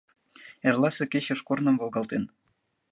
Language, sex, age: Mari, female, 19-29